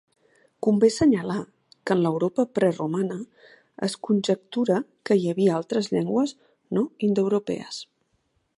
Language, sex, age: Catalan, female, 40-49